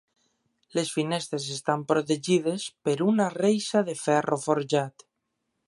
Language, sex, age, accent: Catalan, male, 19-29, valencià